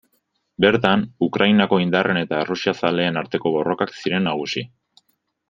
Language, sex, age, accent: Basque, male, 19-29, Mendebalekoa (Araba, Bizkaia, Gipuzkoako mendebaleko herri batzuk)